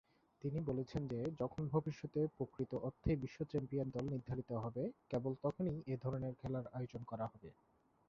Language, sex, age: Bengali, male, 19-29